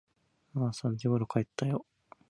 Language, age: Japanese, 19-29